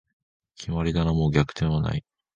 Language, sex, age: Japanese, male, under 19